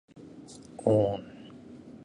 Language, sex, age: Japanese, male, 19-29